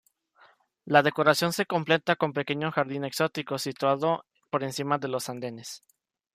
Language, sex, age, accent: Spanish, male, under 19, México